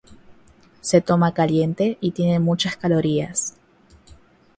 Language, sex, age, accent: Spanish, female, 19-29, Rioplatense: Argentina, Uruguay, este de Bolivia, Paraguay